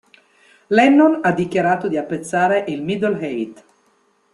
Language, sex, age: Italian, female, 50-59